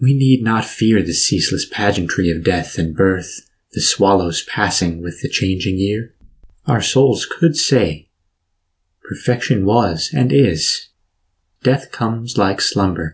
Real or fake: real